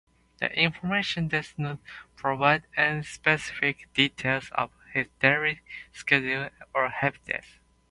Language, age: English, 19-29